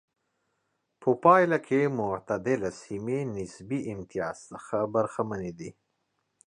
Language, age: Pashto, 30-39